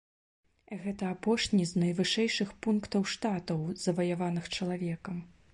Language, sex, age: Belarusian, female, 30-39